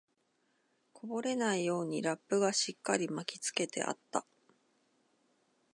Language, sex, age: Japanese, female, 40-49